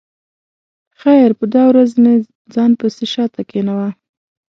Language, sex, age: Pashto, female, 19-29